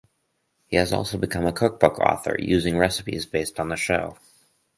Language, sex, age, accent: English, male, 19-29, United States English